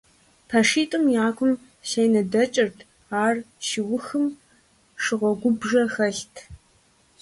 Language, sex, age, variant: Kabardian, female, under 19, Адыгэбзэ (Къэбэрдей, Кирил, псоми зэдай)